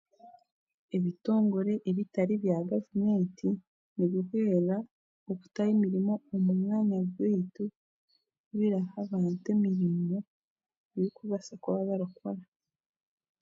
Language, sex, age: Chiga, female, 19-29